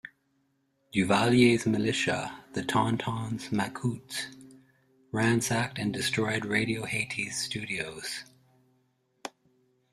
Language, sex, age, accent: English, male, 50-59, Canadian English